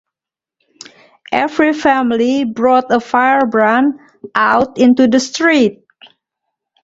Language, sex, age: English, female, 40-49